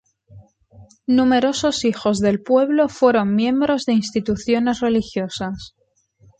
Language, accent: Spanish, España: Centro-Sur peninsular (Madrid, Toledo, Castilla-La Mancha)